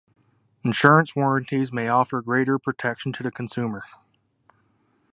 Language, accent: English, Canadian English